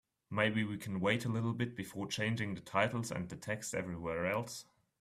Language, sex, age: English, male, 19-29